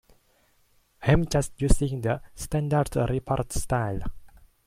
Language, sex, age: English, male, under 19